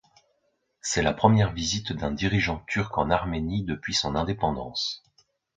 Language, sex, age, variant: French, male, 30-39, Français de métropole